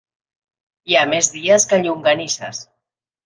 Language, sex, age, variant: Catalan, female, 40-49, Central